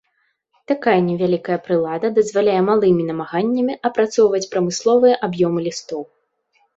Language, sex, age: Belarusian, female, 19-29